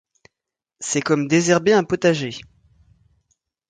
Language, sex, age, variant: French, male, 19-29, Français de métropole